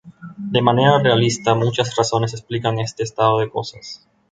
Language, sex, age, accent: Spanish, male, 19-29, Caribe: Cuba, Venezuela, Puerto Rico, República Dominicana, Panamá, Colombia caribeña, México caribeño, Costa del golfo de México